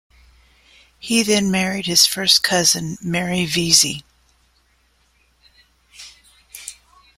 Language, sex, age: English, female, 50-59